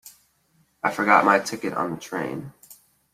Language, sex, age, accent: English, male, 19-29, United States English